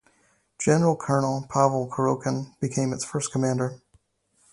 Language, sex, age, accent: English, male, 30-39, United States English